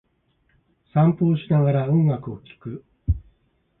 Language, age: Japanese, 60-69